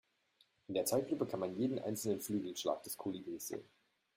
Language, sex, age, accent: German, male, 30-39, Deutschland Deutsch